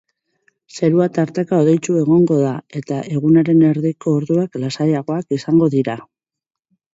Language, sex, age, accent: Basque, female, 40-49, Mendebalekoa (Araba, Bizkaia, Gipuzkoako mendebaleko herri batzuk)